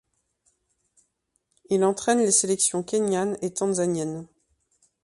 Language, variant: French, Français de métropole